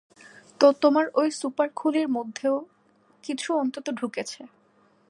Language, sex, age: Bengali, female, 19-29